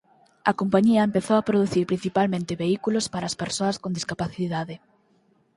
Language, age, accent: Galician, 19-29, Normativo (estándar)